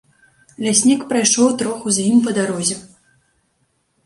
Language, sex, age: Belarusian, female, 19-29